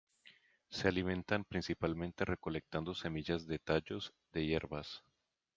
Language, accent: Spanish, Andino-Pacífico: Colombia, Perú, Ecuador, oeste de Bolivia y Venezuela andina